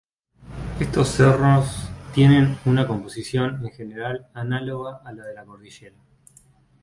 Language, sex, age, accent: Spanish, male, 30-39, Rioplatense: Argentina, Uruguay, este de Bolivia, Paraguay